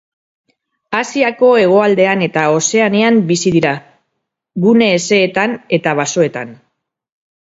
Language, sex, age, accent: Basque, female, 40-49, Mendebalekoa (Araba, Bizkaia, Gipuzkoako mendebaleko herri batzuk)